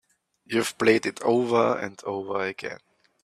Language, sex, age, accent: English, male, 19-29, England English